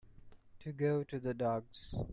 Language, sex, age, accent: English, male, 19-29, India and South Asia (India, Pakistan, Sri Lanka)